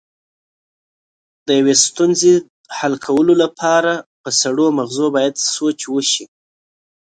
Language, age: Pashto, 30-39